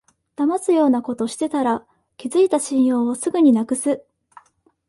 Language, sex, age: Japanese, female, 19-29